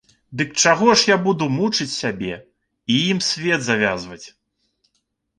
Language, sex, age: Belarusian, male, 30-39